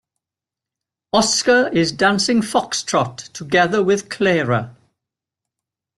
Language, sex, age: English, male, 80-89